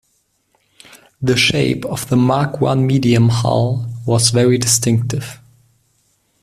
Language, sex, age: English, male, 19-29